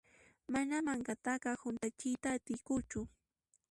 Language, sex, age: Puno Quechua, female, 19-29